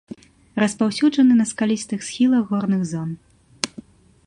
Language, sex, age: Belarusian, female, 19-29